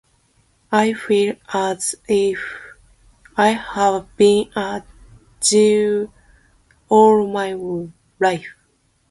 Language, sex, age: English, female, 30-39